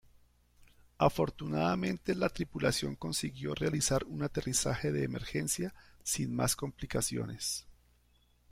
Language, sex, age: Spanish, male, 50-59